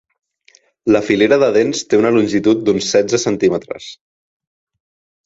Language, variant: Catalan, Central